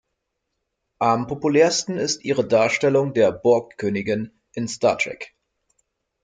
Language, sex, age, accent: German, male, 30-39, Deutschland Deutsch